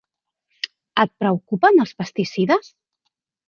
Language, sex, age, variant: Catalan, female, 40-49, Central